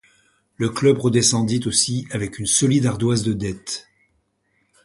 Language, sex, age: French, male, 60-69